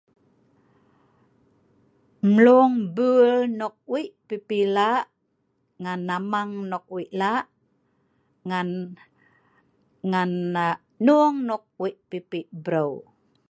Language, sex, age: Sa'ban, female, 50-59